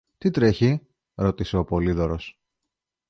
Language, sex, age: Greek, male, 40-49